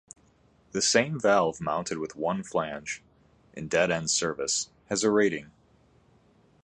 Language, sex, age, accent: English, male, 19-29, United States English